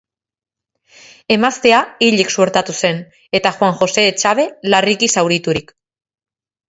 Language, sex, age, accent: Basque, female, 19-29, Mendebalekoa (Araba, Bizkaia, Gipuzkoako mendebaleko herri batzuk)